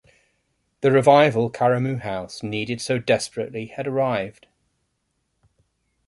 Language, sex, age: English, male, 40-49